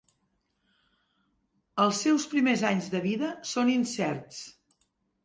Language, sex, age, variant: Catalan, female, 50-59, Central